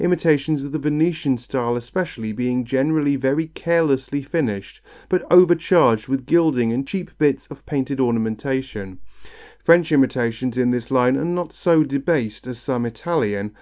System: none